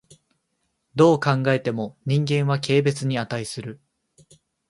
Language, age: Japanese, 19-29